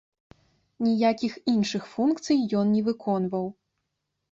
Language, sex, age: Belarusian, female, 19-29